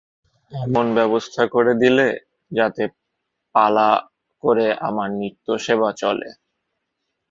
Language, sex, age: Bengali, male, 19-29